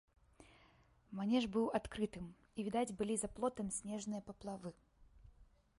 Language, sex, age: Belarusian, female, under 19